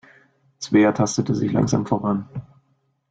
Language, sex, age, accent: German, male, 19-29, Deutschland Deutsch